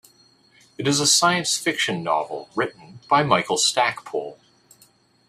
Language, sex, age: English, male, 50-59